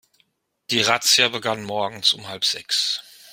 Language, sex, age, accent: German, male, 50-59, Deutschland Deutsch